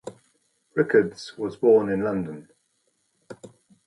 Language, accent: English, England English